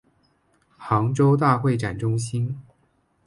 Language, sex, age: Chinese, male, 19-29